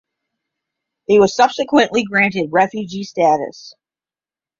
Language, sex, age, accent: English, female, 40-49, United States English; Midwestern